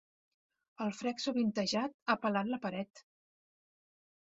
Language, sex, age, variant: Catalan, female, 60-69, Central